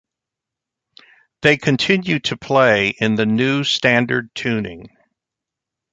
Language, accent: English, United States English